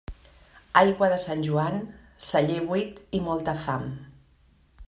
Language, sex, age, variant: Catalan, female, 50-59, Central